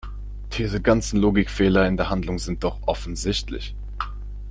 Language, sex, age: German, male, 19-29